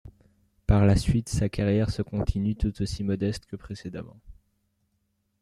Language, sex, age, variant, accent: French, male, under 19, Français d'Europe, Français de Belgique